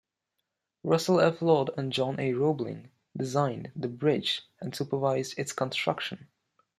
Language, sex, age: English, male, under 19